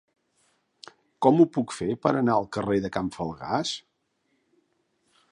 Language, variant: Catalan, Central